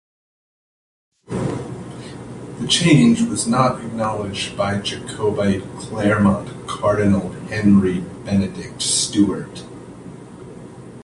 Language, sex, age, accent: English, male, 19-29, United States English